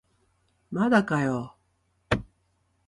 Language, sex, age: Japanese, female, 60-69